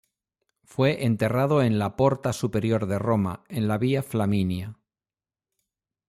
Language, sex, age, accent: Spanish, male, 50-59, España: Norte peninsular (Asturias, Castilla y León, Cantabria, País Vasco, Navarra, Aragón, La Rioja, Guadalajara, Cuenca)